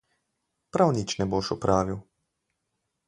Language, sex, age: Slovenian, male, 40-49